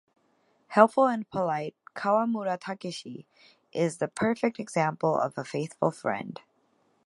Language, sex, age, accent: English, female, 30-39, United States English